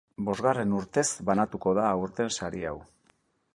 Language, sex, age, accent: Basque, male, 60-69, Erdialdekoa edo Nafarra (Gipuzkoa, Nafarroa)